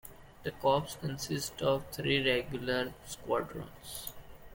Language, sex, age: English, male, 19-29